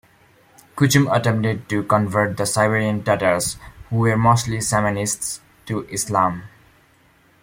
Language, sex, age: English, male, 19-29